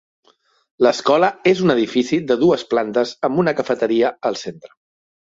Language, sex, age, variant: Catalan, male, 30-39, Central